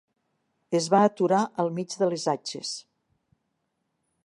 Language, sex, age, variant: Catalan, female, 60-69, Nord-Occidental